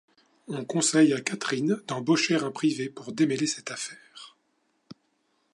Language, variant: French, Français de métropole